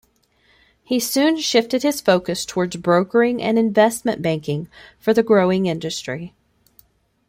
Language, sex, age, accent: English, female, 30-39, United States English